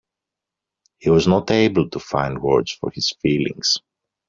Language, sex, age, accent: English, male, 30-39, England English